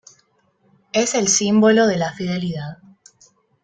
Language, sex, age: Spanish, female, under 19